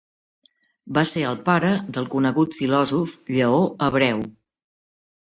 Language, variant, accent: Catalan, Central, central